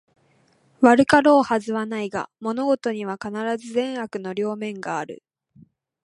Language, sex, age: Japanese, female, 19-29